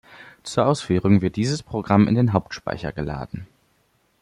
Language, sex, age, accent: German, male, under 19, Deutschland Deutsch